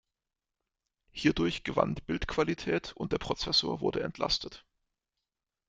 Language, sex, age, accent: German, male, 30-39, Deutschland Deutsch